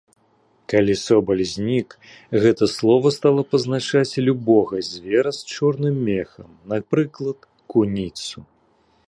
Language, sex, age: Belarusian, male, 40-49